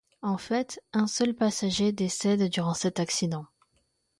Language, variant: French, Français de métropole